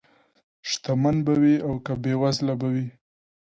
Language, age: Pashto, 19-29